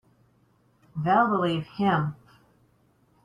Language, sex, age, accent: English, female, 50-59, United States English